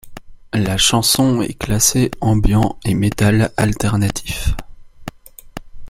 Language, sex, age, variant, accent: French, male, 19-29, Français d'Europe, Français de Belgique